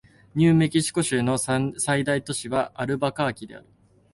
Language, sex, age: Japanese, male, 19-29